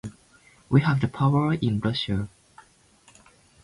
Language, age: English, 19-29